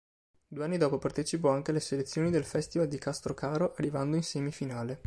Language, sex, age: Italian, male, 19-29